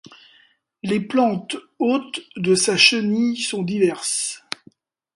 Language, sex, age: French, male, 60-69